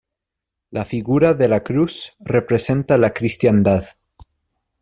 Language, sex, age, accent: Spanish, male, 30-39, Chileno: Chile, Cuyo